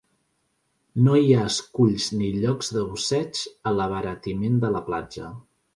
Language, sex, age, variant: Catalan, male, 30-39, Central